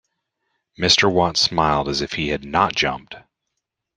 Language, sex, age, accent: English, male, 40-49, United States English